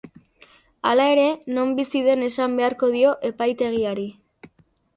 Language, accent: Basque, Mendebalekoa (Araba, Bizkaia, Gipuzkoako mendebaleko herri batzuk)